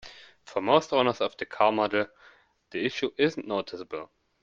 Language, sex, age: English, male, 19-29